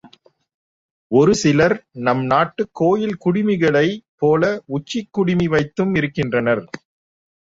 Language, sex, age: Tamil, female, 60-69